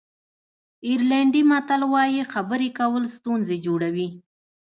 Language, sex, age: Pashto, female, 30-39